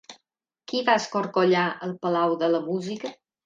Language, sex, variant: Catalan, female, Balear